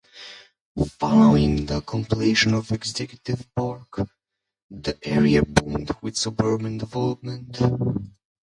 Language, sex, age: English, male, 40-49